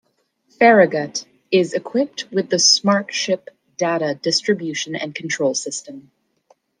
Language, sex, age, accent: English, female, 30-39, Canadian English